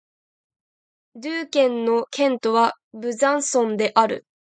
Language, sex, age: Japanese, female, 19-29